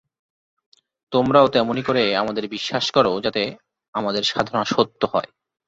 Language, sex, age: Bengali, male, 30-39